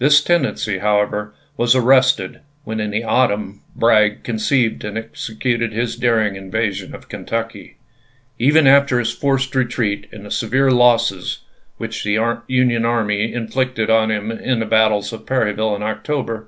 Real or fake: real